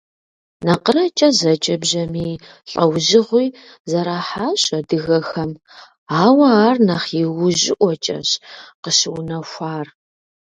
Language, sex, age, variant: Kabardian, female, 30-39, Адыгэбзэ (Къэбэрдей, Кирил, псоми зэдай)